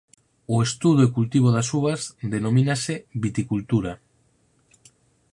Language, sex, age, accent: Galician, male, 40-49, Normativo (estándar)